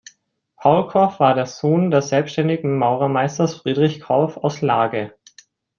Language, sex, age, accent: German, male, 19-29, Deutschland Deutsch